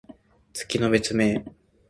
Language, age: Japanese, 19-29